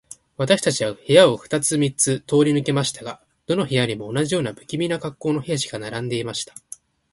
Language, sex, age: Japanese, male, 19-29